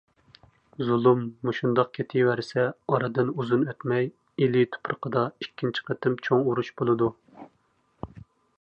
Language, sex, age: Uyghur, male, 19-29